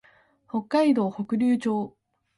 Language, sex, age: Japanese, female, under 19